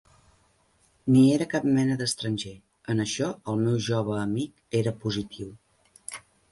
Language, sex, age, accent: Catalan, female, 50-59, nord-oriental